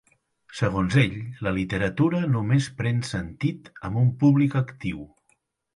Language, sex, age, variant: Catalan, male, 50-59, Central